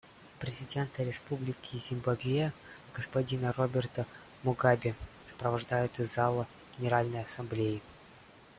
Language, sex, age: Russian, male, 19-29